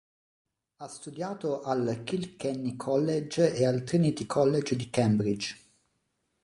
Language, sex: Italian, male